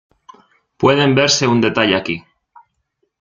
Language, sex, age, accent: Spanish, male, 19-29, España: Centro-Sur peninsular (Madrid, Toledo, Castilla-La Mancha)